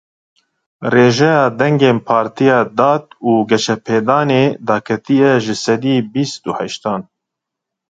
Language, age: Kurdish, 30-39